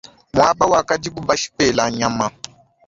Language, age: Luba-Lulua, 19-29